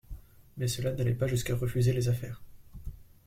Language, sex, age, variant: French, male, 19-29, Français de métropole